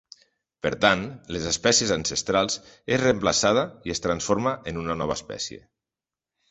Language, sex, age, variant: Catalan, male, 40-49, Central